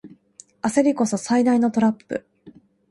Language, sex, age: Japanese, female, 19-29